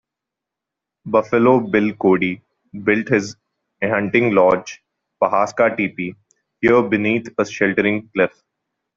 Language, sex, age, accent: English, male, 19-29, India and South Asia (India, Pakistan, Sri Lanka)